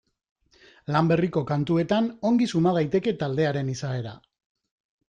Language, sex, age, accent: Basque, male, 40-49, Mendebalekoa (Araba, Bizkaia, Gipuzkoako mendebaleko herri batzuk)